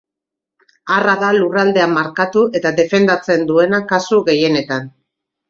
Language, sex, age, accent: Basque, female, 50-59, Mendebalekoa (Araba, Bizkaia, Gipuzkoako mendebaleko herri batzuk)